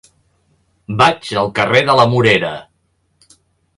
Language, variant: Catalan, Central